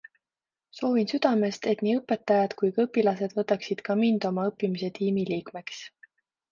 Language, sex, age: Estonian, female, 30-39